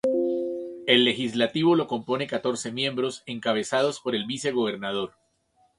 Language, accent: Spanish, Andino-Pacífico: Colombia, Perú, Ecuador, oeste de Bolivia y Venezuela andina